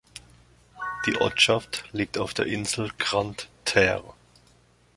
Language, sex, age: German, male, 50-59